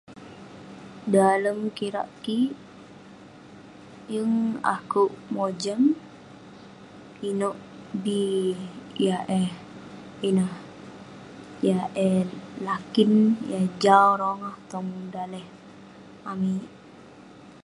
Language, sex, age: Western Penan, female, under 19